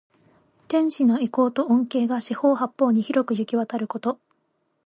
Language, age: Japanese, 19-29